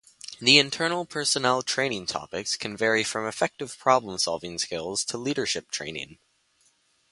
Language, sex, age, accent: English, male, under 19, Canadian English